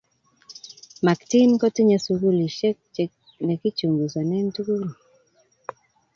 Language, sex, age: Kalenjin, female, 19-29